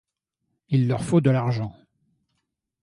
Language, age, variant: French, 50-59, Français de métropole